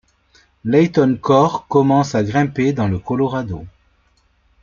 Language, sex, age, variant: French, male, 40-49, Français de métropole